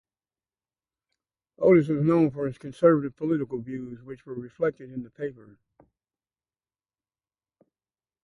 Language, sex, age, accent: English, male, 60-69, United States English